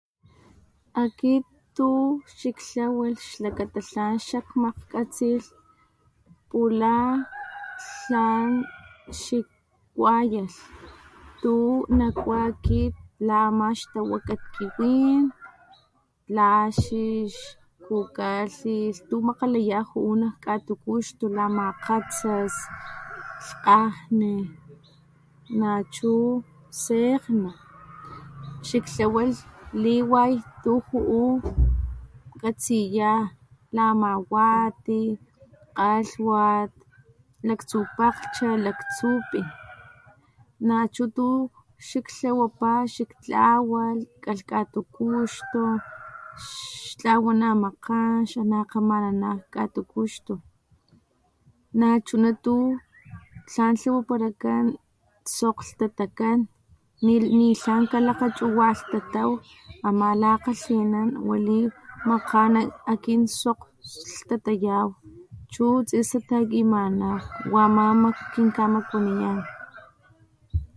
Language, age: Papantla Totonac, 30-39